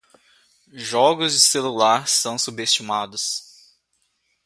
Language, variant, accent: Portuguese, Portuguese (Brasil), Mineiro